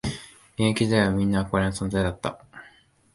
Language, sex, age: Japanese, male, 19-29